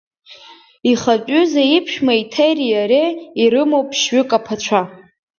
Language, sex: Abkhazian, female